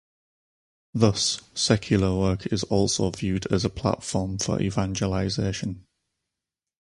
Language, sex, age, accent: English, male, 30-39, England English